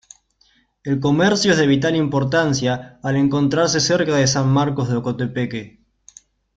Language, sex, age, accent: Spanish, male, 19-29, Rioplatense: Argentina, Uruguay, este de Bolivia, Paraguay